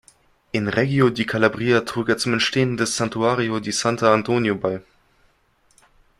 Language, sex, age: German, male, 19-29